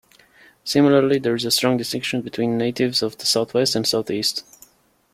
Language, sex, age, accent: English, male, 30-39, United States English